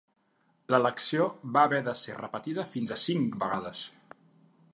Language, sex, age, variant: Catalan, male, 50-59, Central